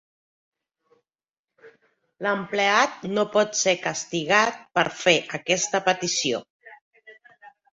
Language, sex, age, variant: Catalan, male, 50-59, Central